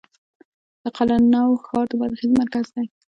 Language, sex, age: Pashto, female, under 19